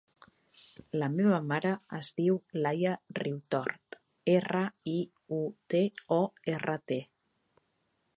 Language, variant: Catalan, Central